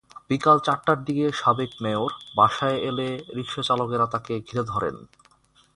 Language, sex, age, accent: Bengali, male, 19-29, Bengali